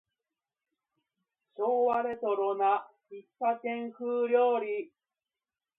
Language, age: Japanese, 30-39